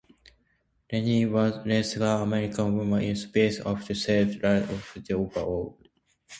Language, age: English, 19-29